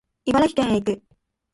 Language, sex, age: Japanese, female, 19-29